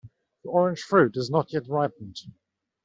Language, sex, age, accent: English, male, 19-29, England English